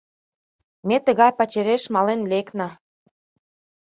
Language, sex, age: Mari, female, 30-39